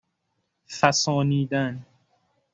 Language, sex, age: Persian, male, 19-29